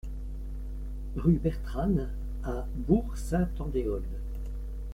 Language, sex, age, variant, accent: French, male, 60-69, Français d'Europe, Français de Belgique